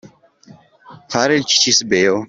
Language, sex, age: Italian, male, 19-29